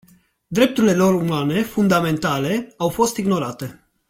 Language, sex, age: Romanian, male, 30-39